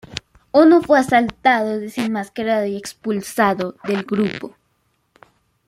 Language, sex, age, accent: Spanish, female, under 19, Caribe: Cuba, Venezuela, Puerto Rico, República Dominicana, Panamá, Colombia caribeña, México caribeño, Costa del golfo de México